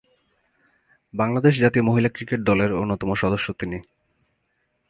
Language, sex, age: Bengali, male, 19-29